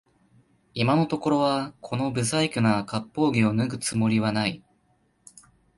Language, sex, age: Japanese, male, 19-29